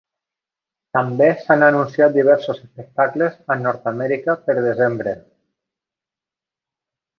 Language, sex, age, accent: Catalan, male, 30-39, valencià